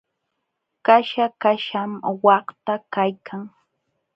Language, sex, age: Jauja Wanca Quechua, female, 19-29